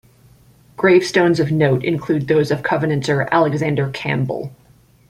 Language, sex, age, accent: English, female, 19-29, United States English